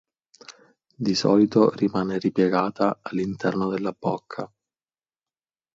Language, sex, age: Italian, male, 19-29